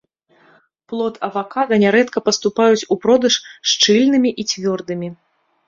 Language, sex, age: Belarusian, female, 30-39